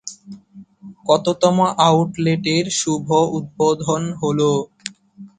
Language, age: Bengali, 19-29